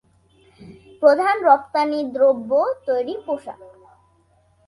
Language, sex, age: Bengali, female, under 19